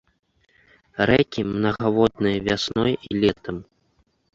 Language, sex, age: Belarusian, male, 30-39